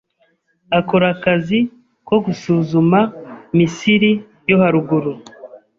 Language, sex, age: Kinyarwanda, male, 19-29